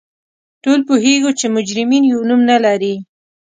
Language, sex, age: Pashto, female, 19-29